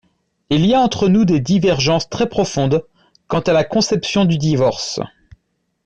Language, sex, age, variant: French, male, 30-39, Français de métropole